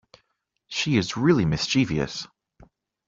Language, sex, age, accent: English, male, 19-29, United States English